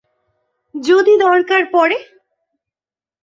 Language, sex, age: Bengali, female, 19-29